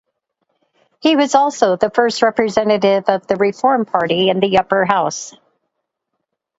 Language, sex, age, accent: English, female, 60-69, United States English